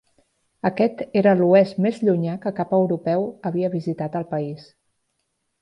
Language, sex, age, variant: Catalan, female, 40-49, Central